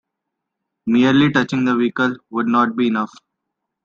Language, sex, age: English, male, 19-29